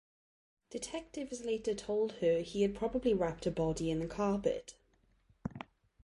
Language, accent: English, Welsh English